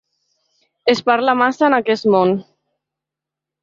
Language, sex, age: Catalan, female, 50-59